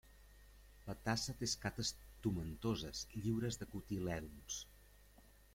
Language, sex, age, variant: Catalan, male, 50-59, Central